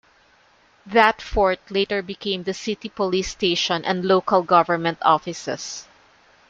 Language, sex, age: English, female, 50-59